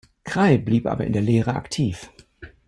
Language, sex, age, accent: German, male, 70-79, Deutschland Deutsch